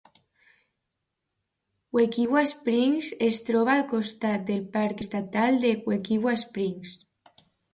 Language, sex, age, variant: Catalan, female, under 19, Alacantí